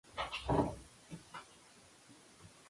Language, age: English, 19-29